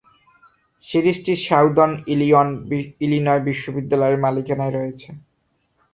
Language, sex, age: Bengali, male, 19-29